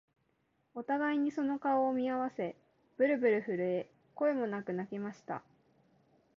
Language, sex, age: Japanese, female, 19-29